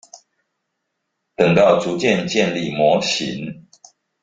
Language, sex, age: Chinese, male, 40-49